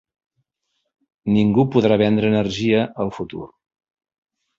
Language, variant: Catalan, Central